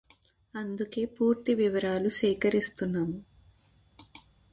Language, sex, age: Telugu, female, 30-39